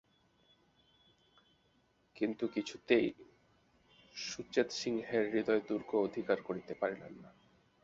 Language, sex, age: Bengali, male, 19-29